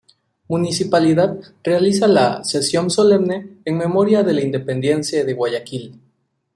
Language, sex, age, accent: Spanish, male, 19-29, México